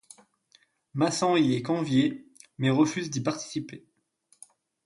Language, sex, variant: French, male, Français de métropole